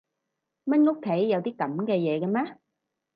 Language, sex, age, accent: Cantonese, female, 30-39, 广州音